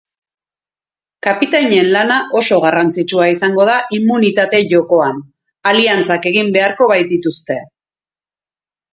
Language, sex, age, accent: Basque, female, 40-49, Erdialdekoa edo Nafarra (Gipuzkoa, Nafarroa)